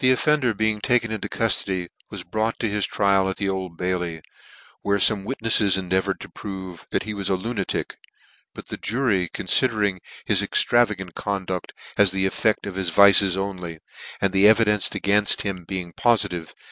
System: none